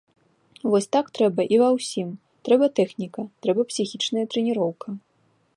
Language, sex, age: Belarusian, female, 19-29